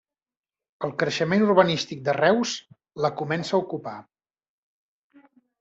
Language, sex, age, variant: Catalan, male, 40-49, Central